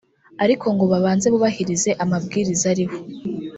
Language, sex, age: Kinyarwanda, female, 19-29